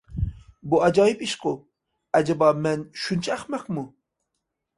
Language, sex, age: Uyghur, male, 30-39